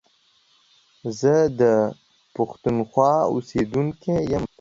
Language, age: Pashto, 19-29